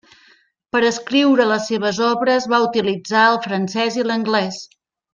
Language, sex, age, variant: Catalan, female, 50-59, Central